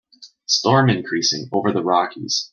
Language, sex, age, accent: English, male, 30-39, Canadian English